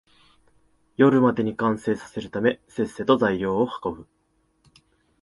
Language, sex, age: Japanese, male, 19-29